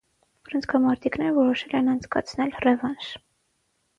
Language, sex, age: Armenian, female, under 19